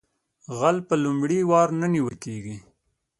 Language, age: Pashto, 19-29